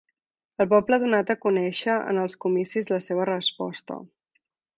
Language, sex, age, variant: Catalan, female, 19-29, Central